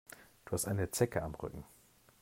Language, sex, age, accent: German, male, 40-49, Deutschland Deutsch